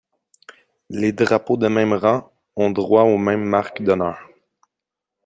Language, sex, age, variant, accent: French, male, 30-39, Français d'Amérique du Nord, Français du Canada